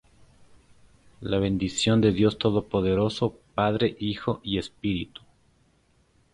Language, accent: Spanish, Andino-Pacífico: Colombia, Perú, Ecuador, oeste de Bolivia y Venezuela andina